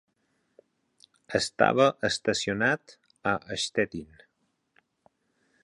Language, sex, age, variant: Catalan, male, 40-49, Balear